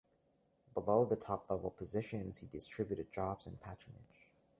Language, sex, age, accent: English, male, 19-29, United States English